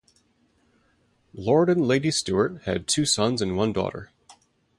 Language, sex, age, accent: English, male, 30-39, United States English